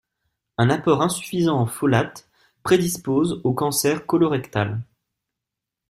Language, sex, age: French, male, 19-29